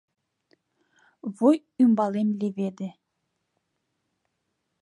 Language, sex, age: Mari, female, 19-29